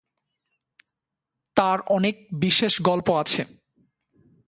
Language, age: Bengali, 19-29